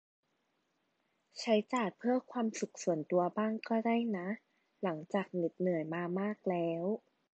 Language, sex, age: Thai, female, 19-29